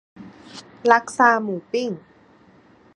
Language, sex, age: Thai, female, 19-29